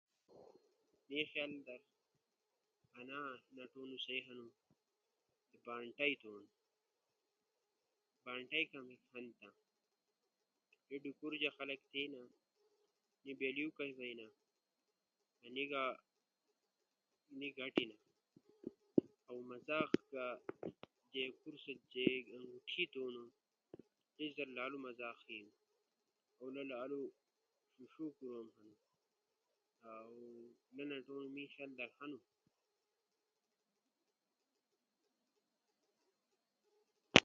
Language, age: Ushojo, under 19